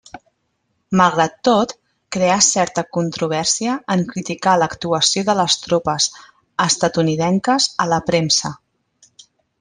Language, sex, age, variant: Catalan, female, 40-49, Central